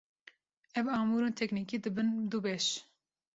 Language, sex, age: Kurdish, female, 19-29